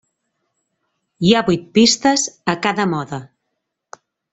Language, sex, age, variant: Catalan, female, 40-49, Central